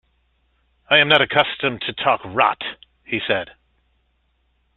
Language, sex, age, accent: English, male, 40-49, United States English